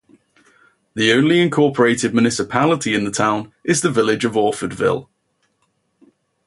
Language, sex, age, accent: English, male, 19-29, England English